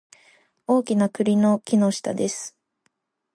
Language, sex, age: Japanese, female, 19-29